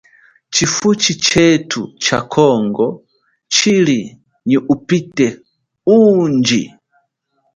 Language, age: Chokwe, 30-39